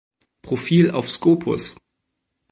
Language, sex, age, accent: German, male, 19-29, Deutschland Deutsch